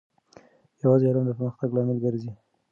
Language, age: Pashto, 19-29